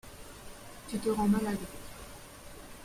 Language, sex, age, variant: French, female, 50-59, Français de métropole